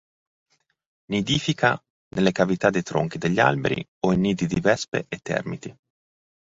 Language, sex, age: Italian, male, 40-49